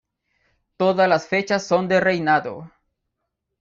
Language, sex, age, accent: Spanish, male, 19-29, América central